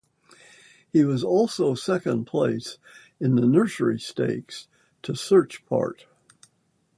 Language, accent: English, United States English